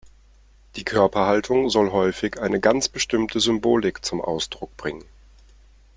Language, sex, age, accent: German, male, 30-39, Deutschland Deutsch